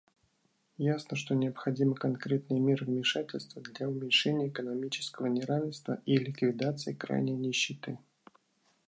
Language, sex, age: Russian, male, 40-49